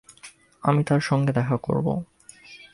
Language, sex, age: Bengali, male, 19-29